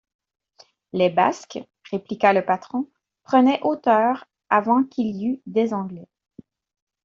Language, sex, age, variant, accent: French, female, 40-49, Français d'Amérique du Nord, Français du Canada